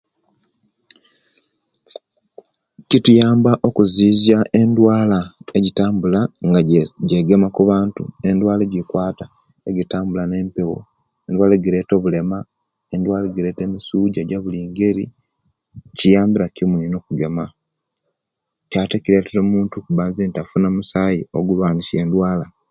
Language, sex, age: Kenyi, male, 40-49